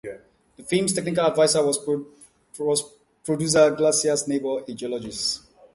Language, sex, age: English, male, 30-39